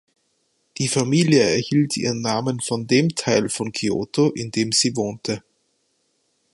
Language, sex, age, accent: German, male, 30-39, Österreichisches Deutsch